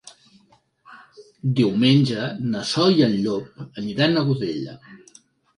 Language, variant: Catalan, Central